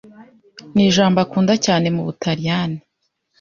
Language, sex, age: Kinyarwanda, female, 19-29